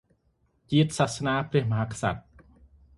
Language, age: Khmer, 30-39